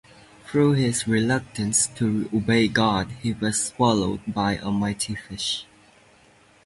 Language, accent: English, United States English